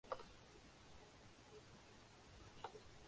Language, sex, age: Urdu, male, 19-29